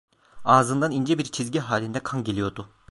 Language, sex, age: Turkish, male, 19-29